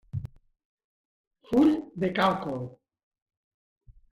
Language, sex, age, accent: Catalan, male, 50-59, valencià